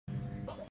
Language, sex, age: Kelabit, female, 70-79